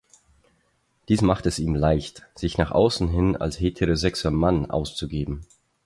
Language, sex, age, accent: German, male, 19-29, Österreichisches Deutsch